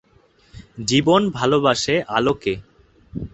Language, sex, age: Bengali, male, 19-29